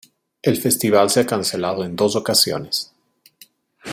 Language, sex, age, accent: Spanish, male, 40-49, Andino-Pacífico: Colombia, Perú, Ecuador, oeste de Bolivia y Venezuela andina